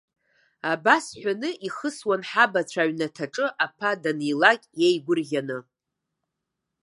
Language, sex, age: Abkhazian, female, 50-59